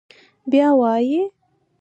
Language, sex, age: Pashto, female, 19-29